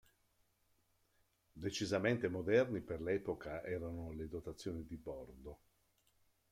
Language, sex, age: Italian, male, 60-69